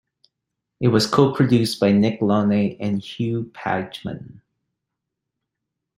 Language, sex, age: English, male, 40-49